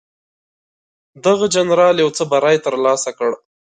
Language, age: Pashto, 19-29